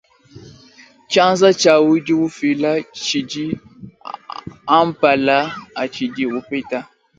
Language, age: Luba-Lulua, 19-29